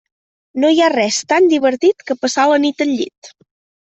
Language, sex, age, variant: Catalan, female, 19-29, Central